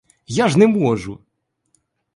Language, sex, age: Ukrainian, male, 19-29